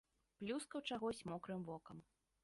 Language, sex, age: Belarusian, female, under 19